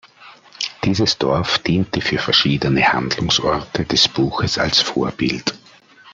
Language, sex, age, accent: German, male, 40-49, Österreichisches Deutsch